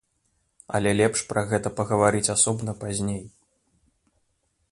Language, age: Belarusian, 30-39